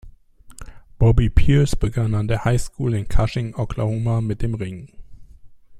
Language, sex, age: German, male, 50-59